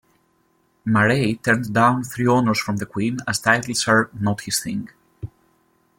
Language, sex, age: English, male, 30-39